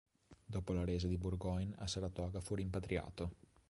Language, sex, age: Italian, male, 30-39